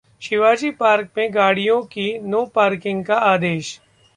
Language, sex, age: Hindi, male, 30-39